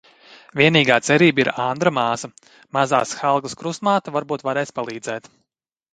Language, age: Latvian, 30-39